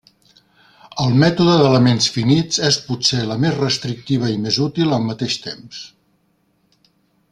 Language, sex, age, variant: Catalan, male, 60-69, Central